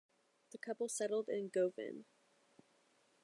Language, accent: English, United States English